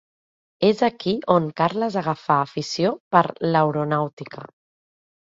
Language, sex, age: Catalan, female, 30-39